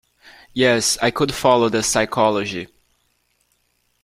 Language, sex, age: English, male, 19-29